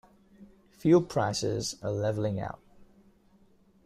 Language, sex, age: English, male, 19-29